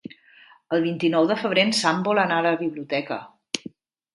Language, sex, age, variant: Catalan, female, 40-49, Central